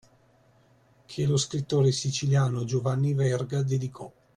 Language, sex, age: Italian, male, 30-39